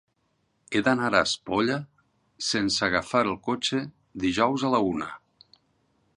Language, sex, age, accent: Catalan, male, 50-59, valencià